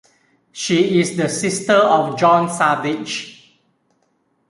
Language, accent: English, Singaporean English